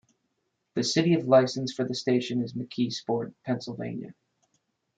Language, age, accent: English, 30-39, United States English